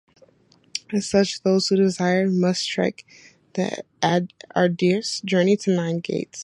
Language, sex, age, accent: English, female, 19-29, United States English